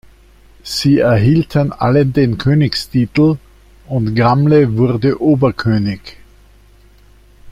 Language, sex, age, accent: German, male, 60-69, Österreichisches Deutsch